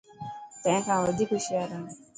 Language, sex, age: Dhatki, female, 19-29